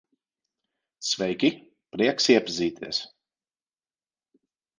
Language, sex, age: Latvian, male, 30-39